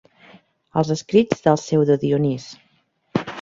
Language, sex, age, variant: Catalan, female, 40-49, Central